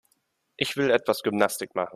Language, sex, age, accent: German, male, 19-29, Deutschland Deutsch